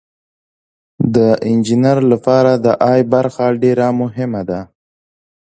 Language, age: Pashto, 19-29